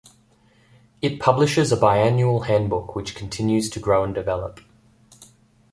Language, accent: English, Australian English